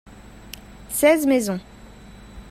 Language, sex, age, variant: French, female, 19-29, Français de métropole